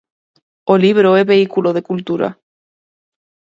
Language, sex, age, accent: Galician, female, 19-29, Atlántico (seseo e gheada)